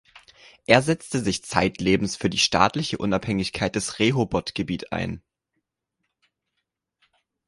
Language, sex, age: German, male, 19-29